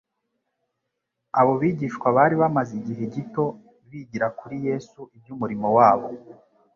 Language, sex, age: Kinyarwanda, male, 19-29